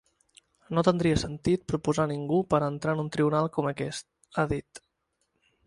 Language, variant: Catalan, Balear